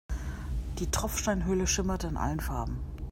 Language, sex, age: German, female, 40-49